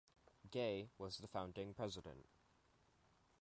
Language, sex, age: English, male, under 19